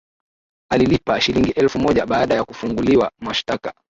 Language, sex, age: Swahili, male, 19-29